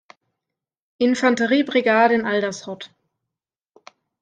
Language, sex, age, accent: German, female, 19-29, Deutschland Deutsch